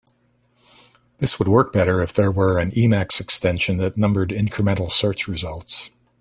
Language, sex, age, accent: English, male, 60-69, United States English